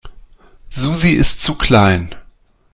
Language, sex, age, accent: German, male, 40-49, Deutschland Deutsch